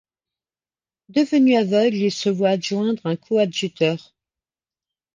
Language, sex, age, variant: French, female, 50-59, Français de métropole